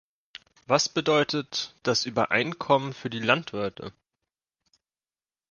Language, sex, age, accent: German, male, 19-29, Deutschland Deutsch